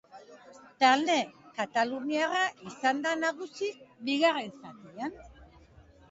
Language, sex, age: Basque, female, 50-59